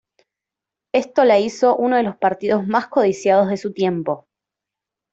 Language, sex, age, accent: Spanish, female, 19-29, Rioplatense: Argentina, Uruguay, este de Bolivia, Paraguay